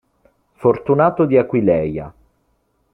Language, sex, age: Italian, male, 19-29